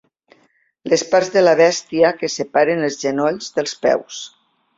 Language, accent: Catalan, valencià